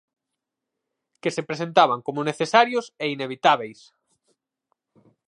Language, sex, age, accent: Galician, male, 19-29, Central (gheada)